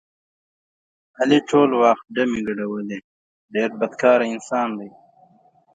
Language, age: Pashto, 19-29